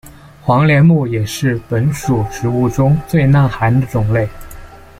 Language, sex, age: Chinese, male, 19-29